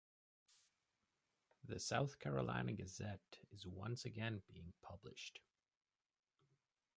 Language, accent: English, United States English